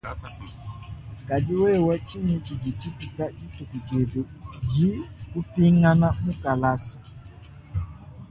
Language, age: Luba-Lulua, 40-49